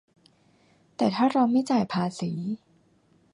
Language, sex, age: Thai, female, 30-39